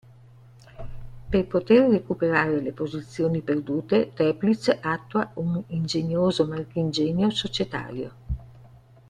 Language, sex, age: Italian, female, 70-79